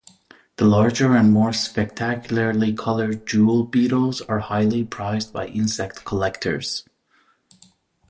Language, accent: English, Canadian English